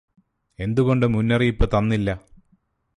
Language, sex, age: Malayalam, male, 40-49